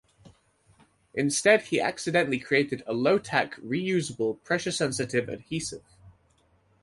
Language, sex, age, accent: English, male, 19-29, England English